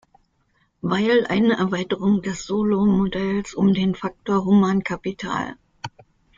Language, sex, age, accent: German, female, 50-59, Deutschland Deutsch